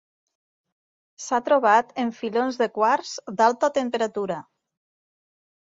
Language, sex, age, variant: Catalan, female, 30-39, Nord-Occidental